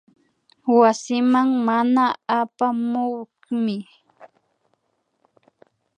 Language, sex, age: Imbabura Highland Quichua, female, 30-39